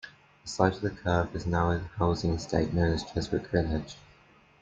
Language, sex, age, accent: English, male, under 19, England English